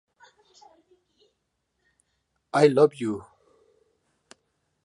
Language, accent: English, United States English